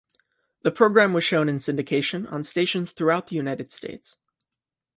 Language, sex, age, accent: English, male, 19-29, United States English